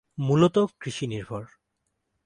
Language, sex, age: Bengali, male, 19-29